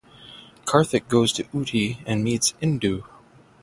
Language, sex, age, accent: English, male, 40-49, United States English; Irish English